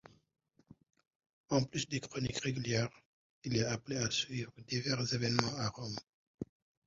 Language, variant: French, Français d'Afrique subsaharienne et des îles africaines